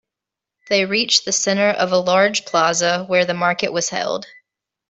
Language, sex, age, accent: English, female, 19-29, United States English